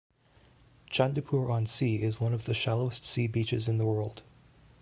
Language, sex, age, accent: English, male, 40-49, Canadian English